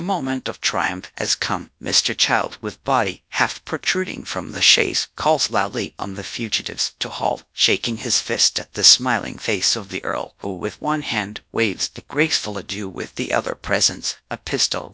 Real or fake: fake